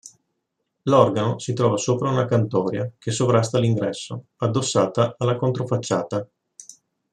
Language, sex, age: Italian, male, 50-59